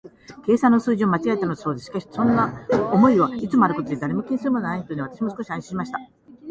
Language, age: Japanese, 60-69